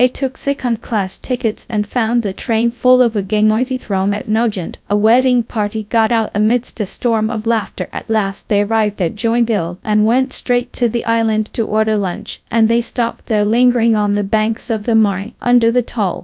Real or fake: fake